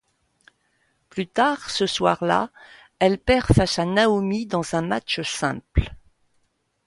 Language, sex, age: French, female, 60-69